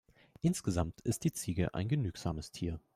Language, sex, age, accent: German, male, 19-29, Deutschland Deutsch